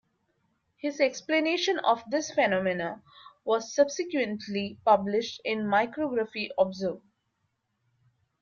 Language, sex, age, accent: English, female, 30-39, India and South Asia (India, Pakistan, Sri Lanka)